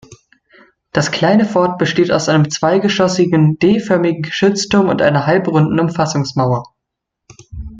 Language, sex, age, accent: German, male, under 19, Deutschland Deutsch